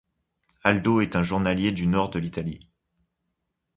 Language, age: French, 19-29